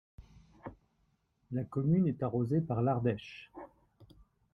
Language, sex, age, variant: French, male, 40-49, Français de métropole